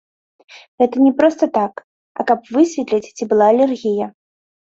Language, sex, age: Belarusian, female, 19-29